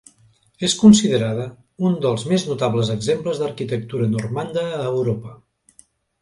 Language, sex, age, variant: Catalan, male, 60-69, Central